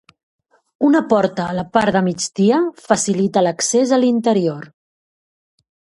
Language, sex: Catalan, female